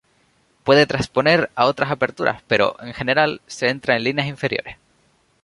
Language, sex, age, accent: Spanish, male, 19-29, España: Islas Canarias